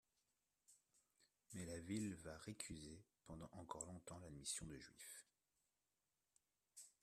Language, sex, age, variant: French, male, 30-39, Français de métropole